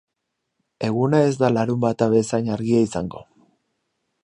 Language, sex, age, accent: Basque, male, 40-49, Mendebalekoa (Araba, Bizkaia, Gipuzkoako mendebaleko herri batzuk)